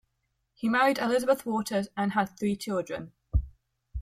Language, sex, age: English, female, under 19